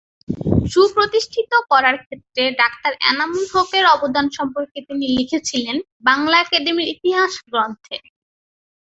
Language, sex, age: Bengali, female, under 19